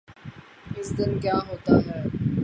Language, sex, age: Urdu, female, 19-29